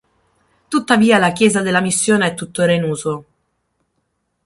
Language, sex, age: Italian, male, 30-39